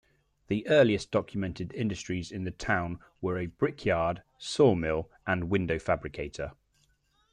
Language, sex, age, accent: English, male, 30-39, England English